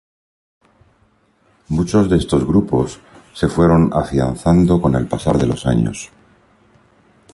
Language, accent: Spanish, España: Centro-Sur peninsular (Madrid, Toledo, Castilla-La Mancha)